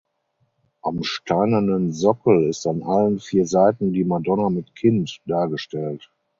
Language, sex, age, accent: German, male, 50-59, Deutschland Deutsch